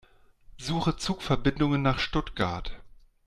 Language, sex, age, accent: German, male, 40-49, Deutschland Deutsch